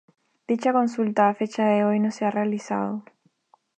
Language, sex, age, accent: Spanish, female, 19-29, Andino-Pacífico: Colombia, Perú, Ecuador, oeste de Bolivia y Venezuela andina